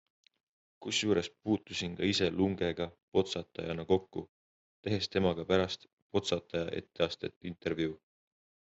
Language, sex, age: Estonian, male, 19-29